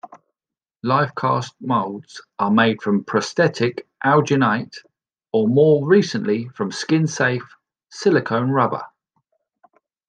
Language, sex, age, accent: English, male, 40-49, England English